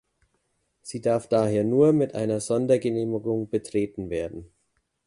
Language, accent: German, Deutschland Deutsch